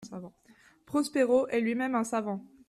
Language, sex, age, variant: French, female, 19-29, Français de métropole